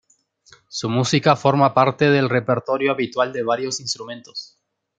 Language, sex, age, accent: Spanish, male, 19-29, Rioplatense: Argentina, Uruguay, este de Bolivia, Paraguay